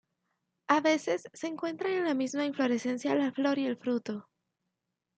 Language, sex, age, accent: Spanish, female, under 19, México